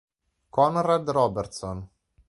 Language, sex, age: Italian, male, 30-39